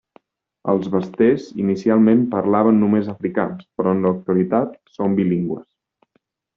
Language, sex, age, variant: Catalan, male, 19-29, Central